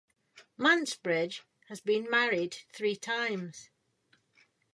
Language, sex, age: English, female, 40-49